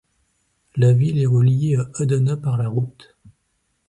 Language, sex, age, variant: French, male, 40-49, Français de métropole